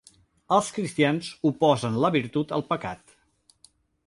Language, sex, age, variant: Catalan, male, 50-59, Central